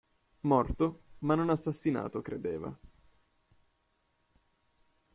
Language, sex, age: Italian, male, 19-29